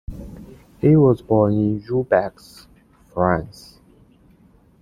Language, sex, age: English, male, 19-29